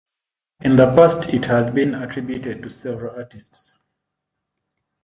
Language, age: English, 30-39